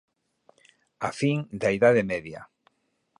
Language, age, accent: Galician, 50-59, Central (gheada)